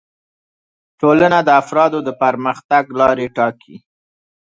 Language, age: Pashto, 30-39